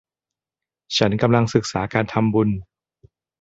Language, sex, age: Thai, male, 30-39